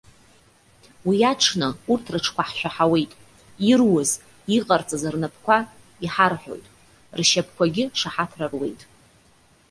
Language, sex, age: Abkhazian, female, 30-39